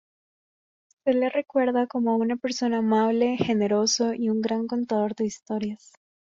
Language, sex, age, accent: Spanish, female, under 19, América central